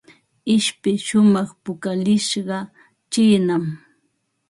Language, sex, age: Ambo-Pasco Quechua, female, 60-69